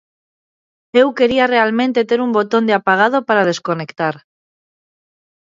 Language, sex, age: Galician, female, 30-39